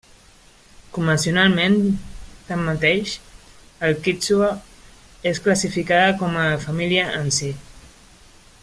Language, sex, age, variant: Catalan, female, 30-39, Central